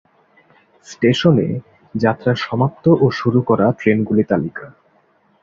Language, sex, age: Bengali, male, 19-29